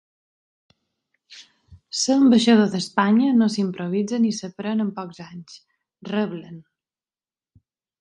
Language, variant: Catalan, Balear